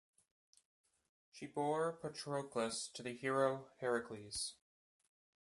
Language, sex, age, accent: English, male, 30-39, United States English